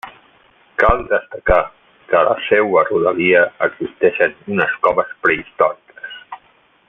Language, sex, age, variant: Catalan, male, 40-49, Central